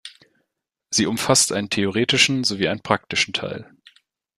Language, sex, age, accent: German, male, 19-29, Deutschland Deutsch